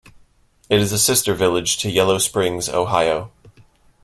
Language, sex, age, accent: English, male, 19-29, United States English